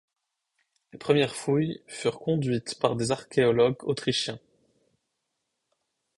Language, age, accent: French, 19-29, Français du Maroc